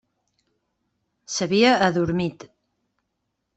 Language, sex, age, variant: Catalan, female, 40-49, Central